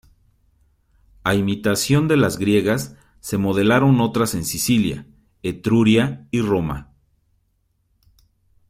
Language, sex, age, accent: Spanish, male, 30-39, México